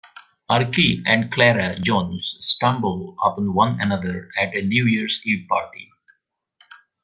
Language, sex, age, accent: English, male, 50-59, India and South Asia (India, Pakistan, Sri Lanka)